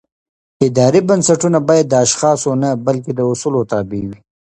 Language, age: Pashto, 30-39